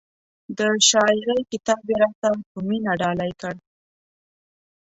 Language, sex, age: Pashto, female, 19-29